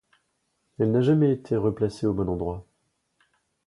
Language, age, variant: French, 40-49, Français de métropole